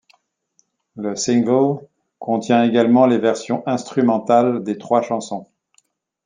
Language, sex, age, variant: French, male, 50-59, Français de métropole